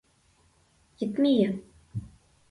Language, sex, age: Mari, female, under 19